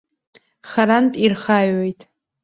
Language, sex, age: Abkhazian, female, under 19